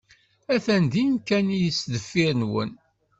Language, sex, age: Kabyle, male, 50-59